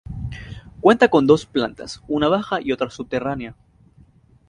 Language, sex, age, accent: Spanish, male, 19-29, América central